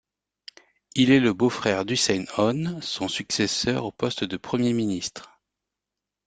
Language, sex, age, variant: French, male, 40-49, Français de métropole